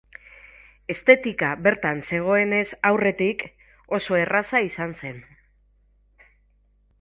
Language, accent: Basque, Mendebalekoa (Araba, Bizkaia, Gipuzkoako mendebaleko herri batzuk)